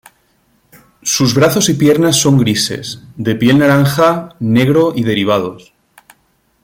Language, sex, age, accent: Spanish, male, 40-49, España: Sur peninsular (Andalucia, Extremadura, Murcia)